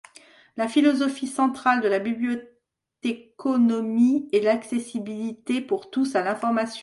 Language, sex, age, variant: French, female, 40-49, Français de métropole